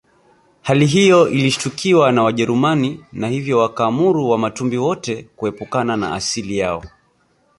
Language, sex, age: Swahili, male, 30-39